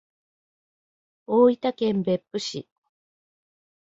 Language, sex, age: Japanese, female, 50-59